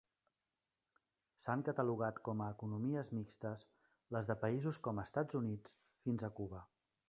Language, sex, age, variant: Catalan, male, 40-49, Central